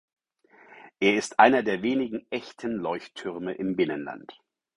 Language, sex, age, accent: German, male, 40-49, Deutschland Deutsch